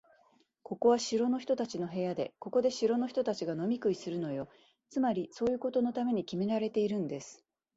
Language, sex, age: Japanese, female, 40-49